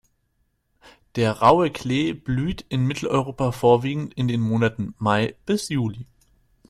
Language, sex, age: German, male, 19-29